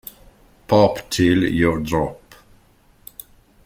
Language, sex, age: Italian, male, 50-59